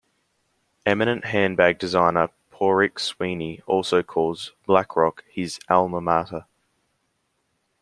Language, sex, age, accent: English, male, under 19, Australian English